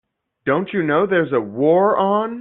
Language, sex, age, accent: English, male, 19-29, United States English